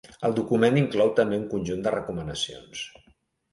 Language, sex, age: Catalan, male, 50-59